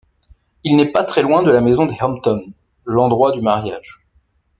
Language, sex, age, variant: French, male, 40-49, Français de métropole